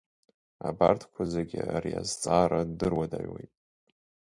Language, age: Abkhazian, 19-29